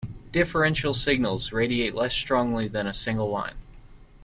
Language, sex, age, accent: English, male, 19-29, United States English